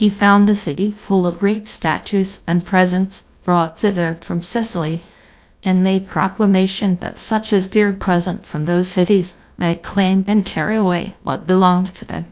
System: TTS, GlowTTS